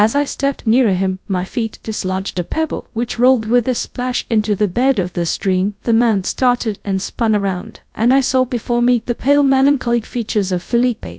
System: TTS, GradTTS